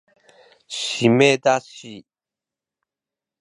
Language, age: Japanese, 50-59